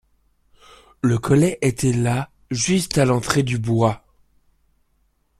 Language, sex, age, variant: French, male, 19-29, Français de métropole